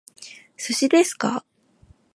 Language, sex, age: Japanese, female, 19-29